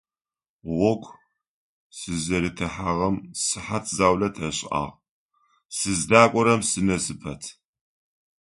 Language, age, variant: Adyghe, 50-59, Адыгабзэ (Кирил, пстэумэ зэдыряе)